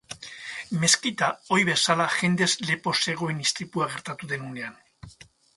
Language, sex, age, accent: Basque, male, 60-69, Mendebalekoa (Araba, Bizkaia, Gipuzkoako mendebaleko herri batzuk)